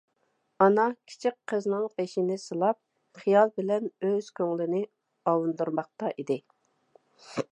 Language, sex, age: Uyghur, female, 50-59